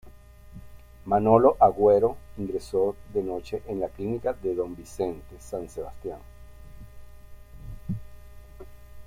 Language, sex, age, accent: Spanish, male, 50-59, Caribe: Cuba, Venezuela, Puerto Rico, República Dominicana, Panamá, Colombia caribeña, México caribeño, Costa del golfo de México